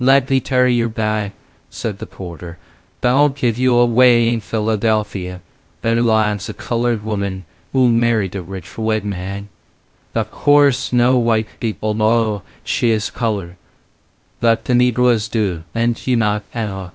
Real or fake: fake